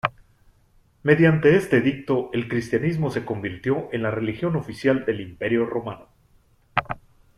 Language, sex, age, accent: Spanish, male, 40-49, México